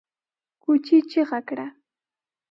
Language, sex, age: Pashto, female, 19-29